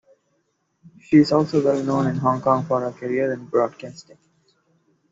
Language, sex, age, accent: English, male, 19-29, India and South Asia (India, Pakistan, Sri Lanka)